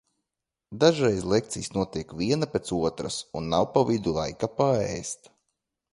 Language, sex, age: Latvian, male, 30-39